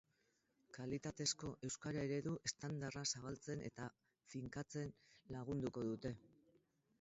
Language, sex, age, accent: Basque, female, 60-69, Mendebalekoa (Araba, Bizkaia, Gipuzkoako mendebaleko herri batzuk)